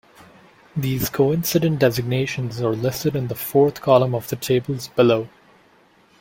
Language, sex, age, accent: English, male, 19-29, United States English